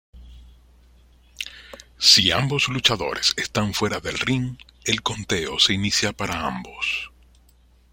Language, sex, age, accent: Spanish, male, 50-59, Caribe: Cuba, Venezuela, Puerto Rico, República Dominicana, Panamá, Colombia caribeña, México caribeño, Costa del golfo de México